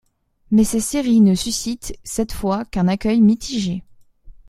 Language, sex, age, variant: French, female, 19-29, Français de métropole